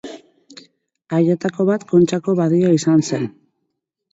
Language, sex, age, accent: Basque, female, 40-49, Mendebalekoa (Araba, Bizkaia, Gipuzkoako mendebaleko herri batzuk)